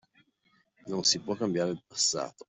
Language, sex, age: Italian, male, 50-59